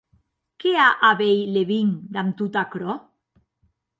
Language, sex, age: Occitan, female, 40-49